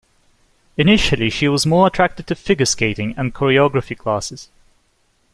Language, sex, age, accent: English, male, 30-39, England English